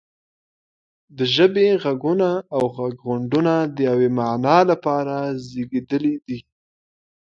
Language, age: Pashto, 19-29